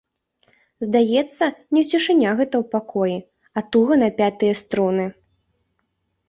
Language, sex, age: Belarusian, female, 19-29